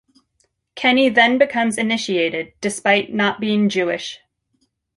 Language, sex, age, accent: English, female, 40-49, United States English